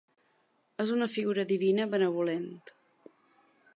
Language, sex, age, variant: Catalan, female, 30-39, Balear